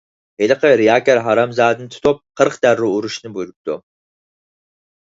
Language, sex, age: Uyghur, male, 19-29